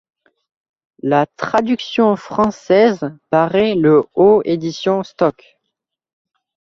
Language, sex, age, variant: French, male, under 19, Français de métropole